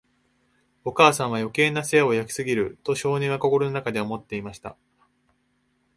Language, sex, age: Japanese, male, 19-29